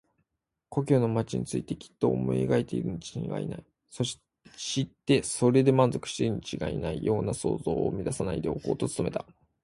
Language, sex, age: Japanese, male, 19-29